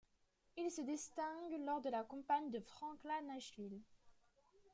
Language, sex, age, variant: French, female, under 19, Français de métropole